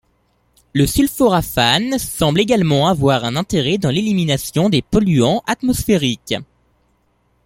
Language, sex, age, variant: French, male, under 19, Français de métropole